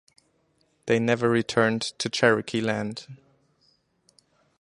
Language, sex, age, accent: English, male, 19-29, German English